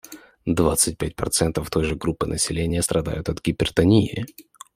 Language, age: Russian, 19-29